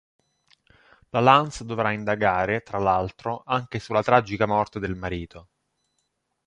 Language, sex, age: Italian, male, 30-39